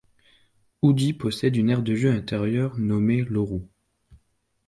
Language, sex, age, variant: French, male, 19-29, Français de métropole